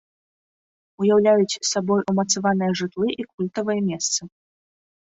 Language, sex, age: Belarusian, female, 19-29